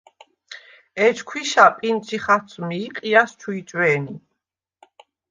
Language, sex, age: Svan, female, 50-59